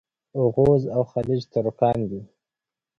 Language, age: Pashto, 19-29